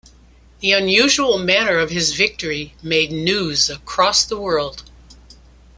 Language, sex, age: English, female, 70-79